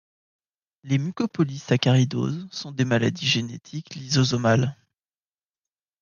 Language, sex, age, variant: French, male, 19-29, Français de métropole